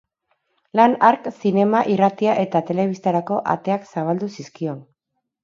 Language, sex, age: Basque, female, 30-39